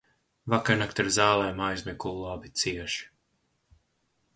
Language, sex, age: Latvian, male, under 19